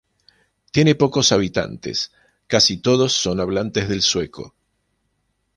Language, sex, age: Spanish, male, 50-59